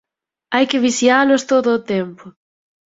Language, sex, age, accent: Galician, female, 19-29, Atlántico (seseo e gheada)